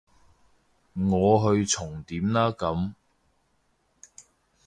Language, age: Cantonese, 30-39